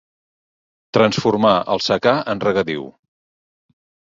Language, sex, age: Catalan, male, 50-59